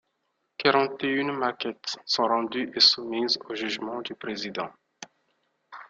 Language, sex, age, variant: French, male, 30-39, Français d'Afrique subsaharienne et des îles africaines